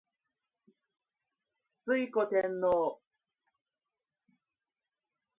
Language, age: Japanese, 30-39